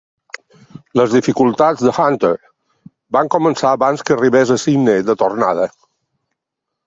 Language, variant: Catalan, Balear